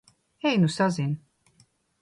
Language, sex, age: Latvian, female, 60-69